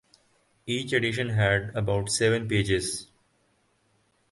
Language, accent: English, India and South Asia (India, Pakistan, Sri Lanka)